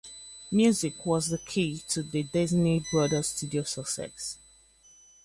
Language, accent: English, England English